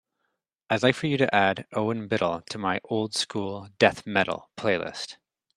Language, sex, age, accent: English, male, 30-39, Canadian English